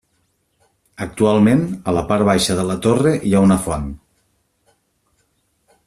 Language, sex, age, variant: Catalan, male, 40-49, Nord-Occidental